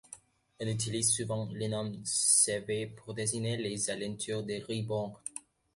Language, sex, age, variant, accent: French, male, 19-29, Français d'Amérique du Nord, Français du Canada